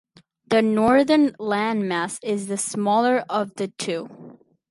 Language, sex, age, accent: English, female, under 19, United States English